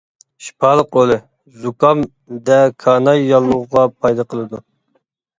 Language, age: Uyghur, 19-29